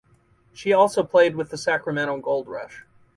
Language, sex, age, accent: English, male, 30-39, United States English